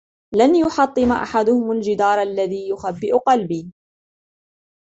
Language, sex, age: Arabic, female, 19-29